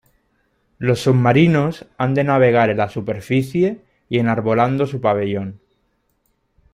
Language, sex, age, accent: Spanish, male, 19-29, España: Norte peninsular (Asturias, Castilla y León, Cantabria, País Vasco, Navarra, Aragón, La Rioja, Guadalajara, Cuenca)